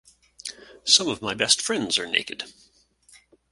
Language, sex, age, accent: English, male, 50-59, Canadian English